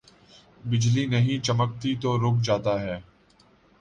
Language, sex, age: Urdu, male, 19-29